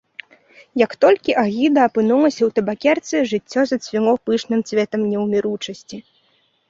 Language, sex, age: Belarusian, female, under 19